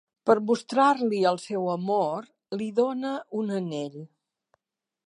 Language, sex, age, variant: Catalan, female, 60-69, Central